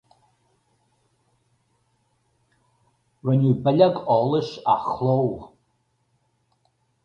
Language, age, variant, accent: Irish, 50-59, Gaeilge Uladh, Cainteoir dúchais, Gaeltacht